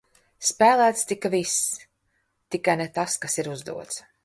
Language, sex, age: Latvian, female, 50-59